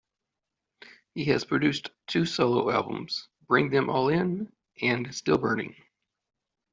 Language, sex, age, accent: English, male, 40-49, United States English